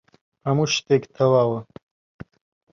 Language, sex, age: Central Kurdish, male, 19-29